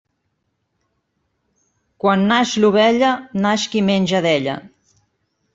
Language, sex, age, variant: Catalan, female, 50-59, Central